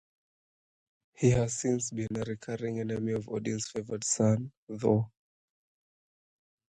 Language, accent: English, England English